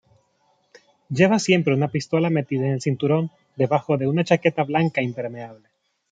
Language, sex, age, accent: Spanish, male, 30-39, América central